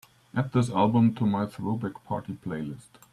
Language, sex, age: English, male, 40-49